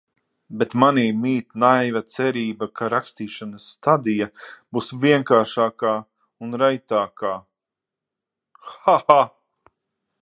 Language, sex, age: Latvian, male, 30-39